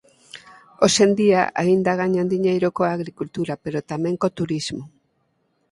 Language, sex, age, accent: Galician, female, 50-59, Normativo (estándar)